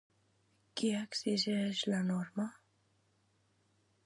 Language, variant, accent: Catalan, Central, central